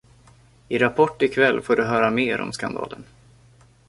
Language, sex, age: Swedish, male, 19-29